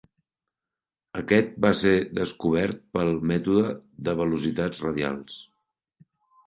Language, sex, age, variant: Catalan, male, 50-59, Central